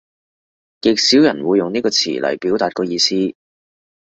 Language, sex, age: Cantonese, male, 19-29